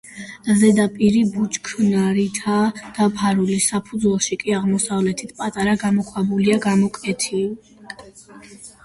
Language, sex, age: Georgian, female, 19-29